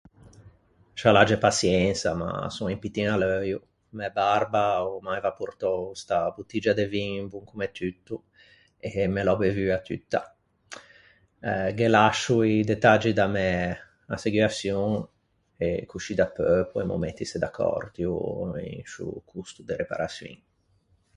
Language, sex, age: Ligurian, male, 30-39